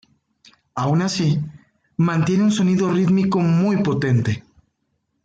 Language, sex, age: Spanish, male, 40-49